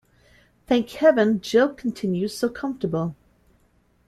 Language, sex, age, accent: English, female, 50-59, United States English